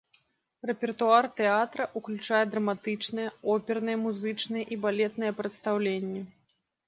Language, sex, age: Belarusian, female, 19-29